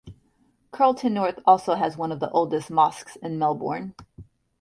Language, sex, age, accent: English, female, 19-29, United States English